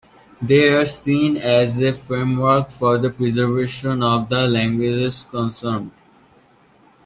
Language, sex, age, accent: English, male, under 19, United States English